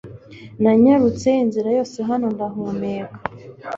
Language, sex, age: Kinyarwanda, female, 19-29